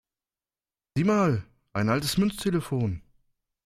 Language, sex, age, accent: German, male, 19-29, Deutschland Deutsch